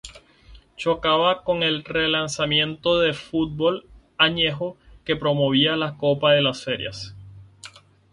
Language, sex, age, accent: Spanish, male, 19-29, Caribe: Cuba, Venezuela, Puerto Rico, República Dominicana, Panamá, Colombia caribeña, México caribeño, Costa del golfo de México